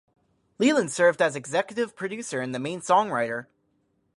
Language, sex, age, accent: English, male, under 19, United States English